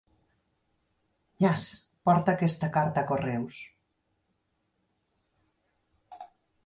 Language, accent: Catalan, valencià